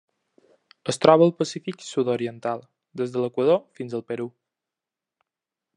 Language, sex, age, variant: Catalan, male, 19-29, Balear